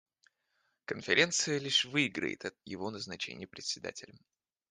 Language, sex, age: Russian, male, 19-29